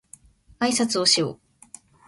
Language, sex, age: Japanese, female, 19-29